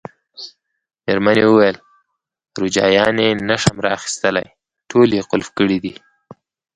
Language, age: Pashto, 19-29